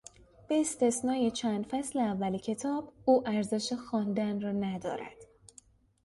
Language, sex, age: Persian, female, under 19